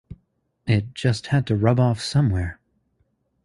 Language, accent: English, United States English